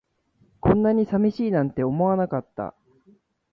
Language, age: Japanese, 19-29